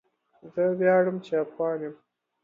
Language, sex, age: Pashto, male, 19-29